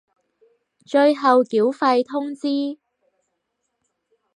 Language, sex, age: Cantonese, female, 19-29